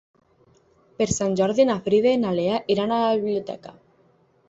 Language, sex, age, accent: Catalan, female, 19-29, Lleidatà